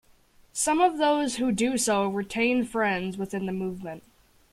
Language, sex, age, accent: English, female, under 19, Canadian English